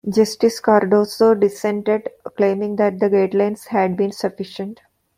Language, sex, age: English, female, 40-49